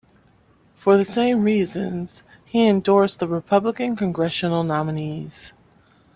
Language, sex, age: English, female, 40-49